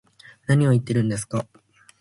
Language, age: Japanese, 19-29